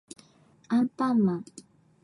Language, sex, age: Japanese, female, 19-29